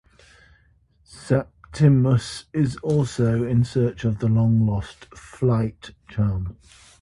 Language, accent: English, England English